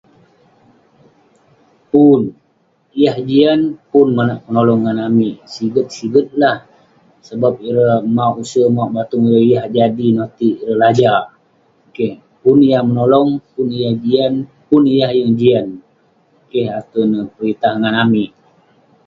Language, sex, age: Western Penan, male, 19-29